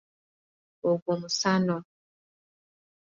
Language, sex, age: Ganda, female, 30-39